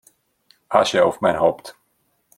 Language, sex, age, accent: German, male, 40-49, Deutschland Deutsch